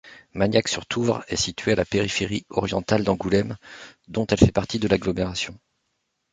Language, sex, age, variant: French, male, 40-49, Français de métropole